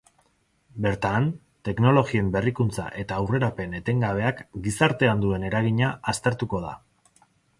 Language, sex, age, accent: Basque, male, 19-29, Erdialdekoa edo Nafarra (Gipuzkoa, Nafarroa)